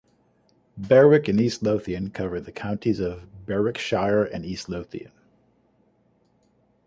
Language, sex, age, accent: English, male, 40-49, United States English